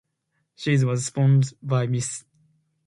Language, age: English, 19-29